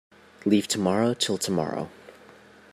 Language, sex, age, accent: English, male, 19-29, United States English